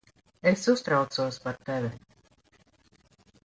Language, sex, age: Latvian, female, 50-59